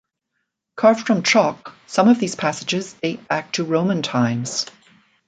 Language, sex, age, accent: English, female, 60-69, Canadian English